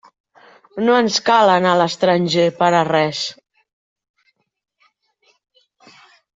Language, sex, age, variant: Catalan, female, 40-49, Central